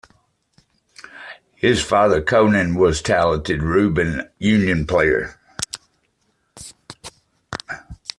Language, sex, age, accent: English, male, 50-59, United States English